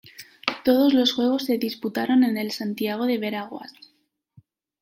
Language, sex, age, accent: Spanish, female, 19-29, España: Centro-Sur peninsular (Madrid, Toledo, Castilla-La Mancha)